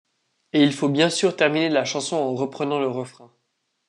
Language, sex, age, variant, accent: French, male, under 19, Français d'Europe, Français de Suisse